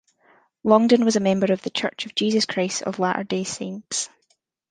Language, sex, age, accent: English, female, 19-29, Scottish English